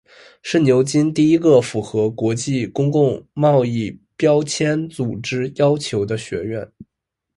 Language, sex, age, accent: Chinese, male, 19-29, 出生地：北京市